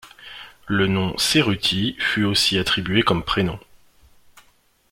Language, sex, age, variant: French, male, 19-29, Français de métropole